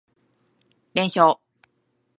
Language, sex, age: Japanese, female, 50-59